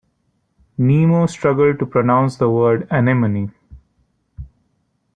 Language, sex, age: English, male, 19-29